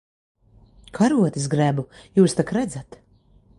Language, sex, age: Latvian, female, 30-39